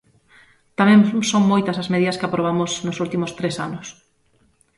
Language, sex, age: Galician, female, 30-39